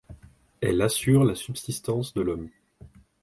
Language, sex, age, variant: French, male, 19-29, Français de métropole